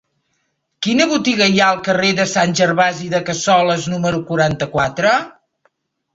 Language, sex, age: Catalan, female, 60-69